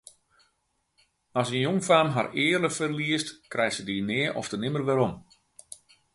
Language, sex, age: Western Frisian, male, 50-59